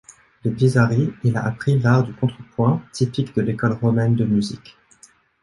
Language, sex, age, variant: French, male, 19-29, Français de métropole